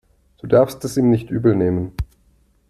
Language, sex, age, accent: German, male, 30-39, Deutschland Deutsch